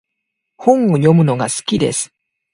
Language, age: Japanese, 19-29